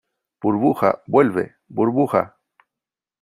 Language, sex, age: Spanish, male, 50-59